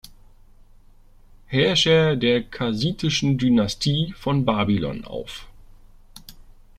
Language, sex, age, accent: German, male, 30-39, Deutschland Deutsch